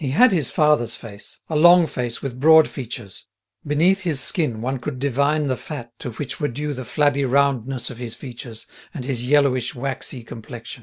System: none